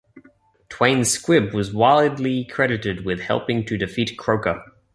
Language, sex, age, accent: English, male, 19-29, Australian English